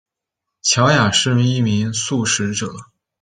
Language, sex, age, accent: Chinese, male, 19-29, 出生地：山西省